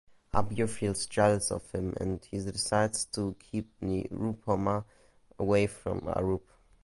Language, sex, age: English, male, under 19